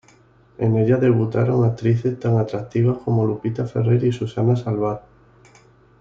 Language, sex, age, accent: Spanish, male, 30-39, España: Sur peninsular (Andalucia, Extremadura, Murcia)